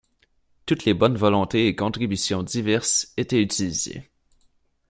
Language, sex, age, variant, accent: French, male, 19-29, Français d'Amérique du Nord, Français du Canada